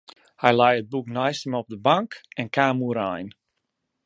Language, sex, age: Western Frisian, male, 19-29